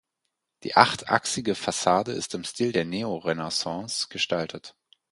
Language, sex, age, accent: German, male, 19-29, Deutschland Deutsch